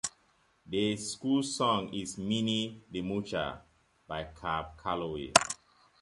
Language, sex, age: English, male, 40-49